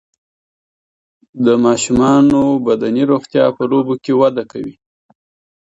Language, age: Pashto, 30-39